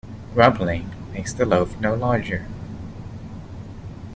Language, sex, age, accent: English, male, 30-39, United States English